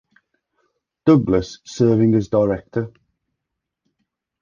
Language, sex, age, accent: English, male, 30-39, England English